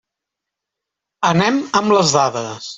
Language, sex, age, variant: Catalan, male, 40-49, Central